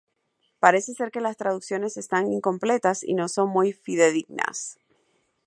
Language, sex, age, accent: Spanish, male, under 19, Caribe: Cuba, Venezuela, Puerto Rico, República Dominicana, Panamá, Colombia caribeña, México caribeño, Costa del golfo de México